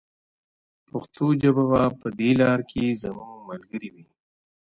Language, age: Pashto, 30-39